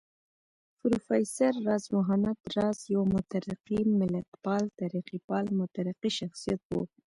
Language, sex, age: Pashto, female, 19-29